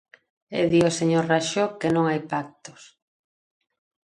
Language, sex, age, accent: Galician, female, 40-49, Normativo (estándar)